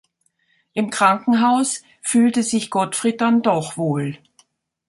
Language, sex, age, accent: German, female, 70-79, Deutschland Deutsch